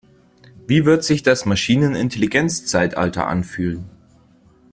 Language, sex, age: German, male, 19-29